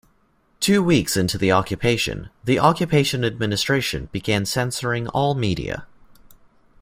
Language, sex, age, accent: English, male, 19-29, United States English